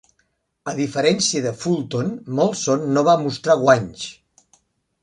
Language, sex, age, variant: Catalan, male, 60-69, Central